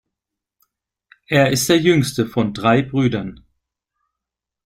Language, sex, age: German, male, 40-49